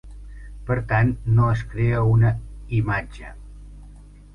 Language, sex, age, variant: Catalan, male, 50-59, Central